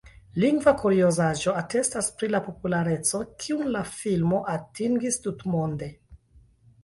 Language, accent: Esperanto, Internacia